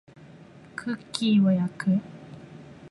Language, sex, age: Japanese, female, 19-29